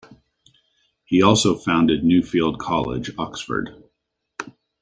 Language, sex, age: English, male, 40-49